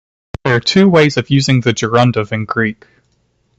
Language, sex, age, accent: English, male, 19-29, United States English